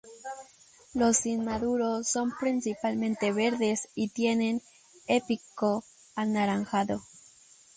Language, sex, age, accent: Spanish, female, under 19, México